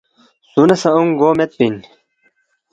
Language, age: Balti, 19-29